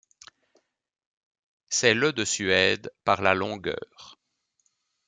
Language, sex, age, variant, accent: French, male, 40-49, Français d'Europe, Français de Belgique